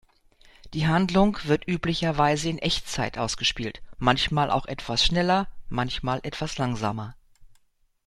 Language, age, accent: German, 60-69, Deutschland Deutsch